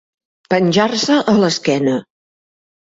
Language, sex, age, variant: Catalan, female, 70-79, Central